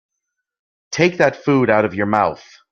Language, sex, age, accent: English, male, 40-49, Canadian English